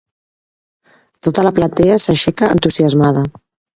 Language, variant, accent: Catalan, Nord-Occidental, nord-occidental